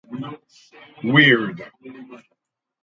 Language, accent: English, United States English